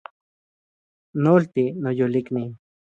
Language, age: Central Puebla Nahuatl, 30-39